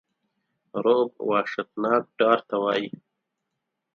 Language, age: Pashto, 40-49